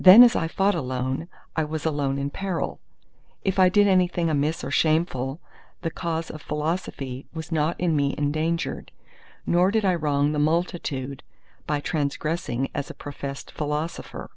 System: none